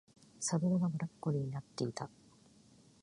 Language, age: Japanese, 50-59